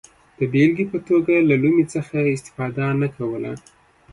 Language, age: Pashto, 30-39